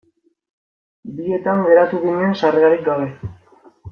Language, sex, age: Basque, male, 19-29